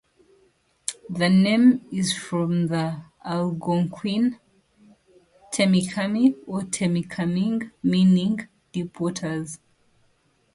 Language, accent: English, Southern African (South Africa, Zimbabwe, Namibia)